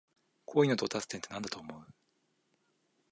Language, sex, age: Japanese, male, 19-29